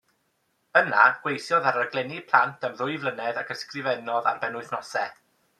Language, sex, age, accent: Welsh, male, 19-29, Y Deyrnas Unedig Cymraeg